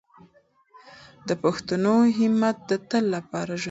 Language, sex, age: Pashto, female, 19-29